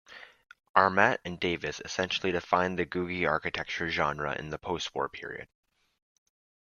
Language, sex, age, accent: English, male, under 19, Canadian English